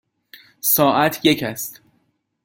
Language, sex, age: Persian, male, 19-29